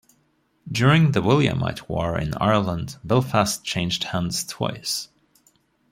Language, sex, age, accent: English, male, 30-39, United States English